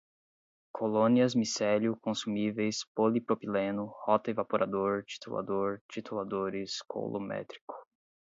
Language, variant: Portuguese, Portuguese (Brasil)